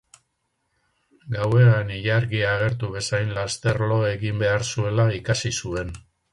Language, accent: Basque, Mendebalekoa (Araba, Bizkaia, Gipuzkoako mendebaleko herri batzuk)